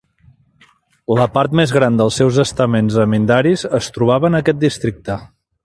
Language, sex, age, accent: Catalan, male, 40-49, Empordanès